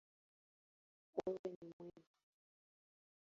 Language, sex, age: Swahili, female, 19-29